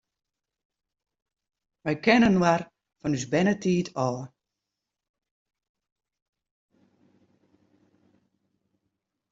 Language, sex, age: Western Frisian, female, 60-69